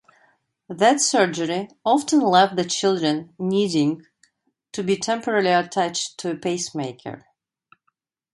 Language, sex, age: English, female, 50-59